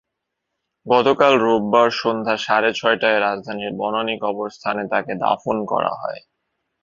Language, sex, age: Bengali, male, 19-29